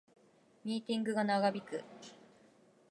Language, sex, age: Japanese, female, 19-29